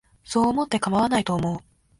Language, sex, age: Japanese, female, 19-29